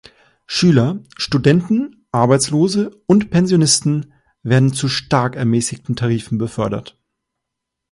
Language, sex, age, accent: German, male, 30-39, Deutschland Deutsch